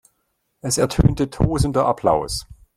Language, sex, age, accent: German, male, 40-49, Deutschland Deutsch